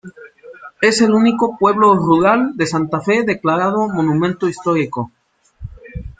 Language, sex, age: Spanish, male, 40-49